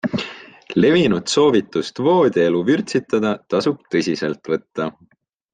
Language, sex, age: Estonian, male, 19-29